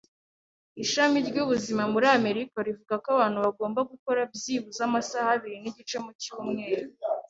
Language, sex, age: Kinyarwanda, female, 19-29